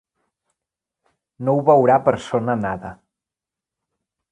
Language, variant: Catalan, Central